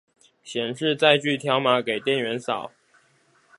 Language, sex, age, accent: Chinese, male, 19-29, 出生地：臺北市; 出生地：新北市